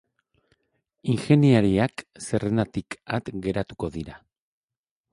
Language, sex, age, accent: Basque, male, 40-49, Erdialdekoa edo Nafarra (Gipuzkoa, Nafarroa)